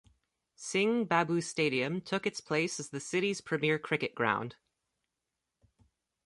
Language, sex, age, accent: English, male, under 19, United States English